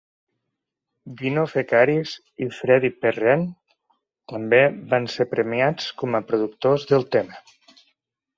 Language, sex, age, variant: Catalan, male, 40-49, Central